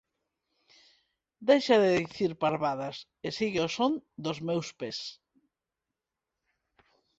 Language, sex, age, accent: Galician, female, 50-59, Normativo (estándar); Neofalante